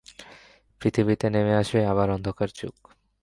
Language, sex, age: Bengali, male, 19-29